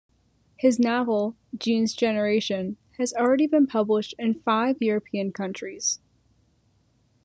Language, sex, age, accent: English, female, under 19, United States English